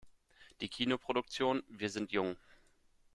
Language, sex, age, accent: German, male, 19-29, Deutschland Deutsch